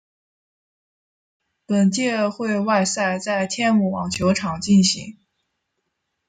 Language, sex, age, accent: Chinese, female, 19-29, 出生地：北京市